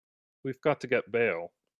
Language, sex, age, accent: English, male, 30-39, United States English